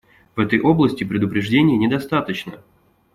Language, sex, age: Russian, male, 30-39